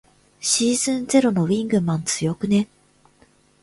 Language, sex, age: Japanese, female, 19-29